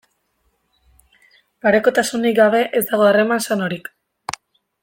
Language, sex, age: Basque, female, 19-29